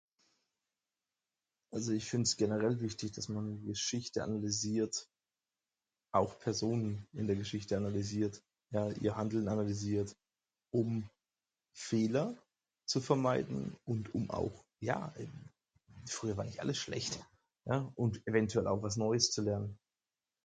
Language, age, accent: German, 30-39, Deutschland Deutsch